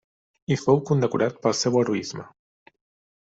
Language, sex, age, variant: Catalan, male, 19-29, Central